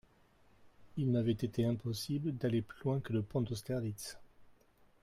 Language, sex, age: French, male, 60-69